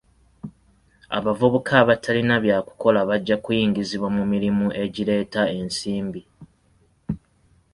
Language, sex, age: Ganda, male, 19-29